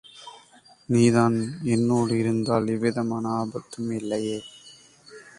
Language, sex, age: Tamil, male, 19-29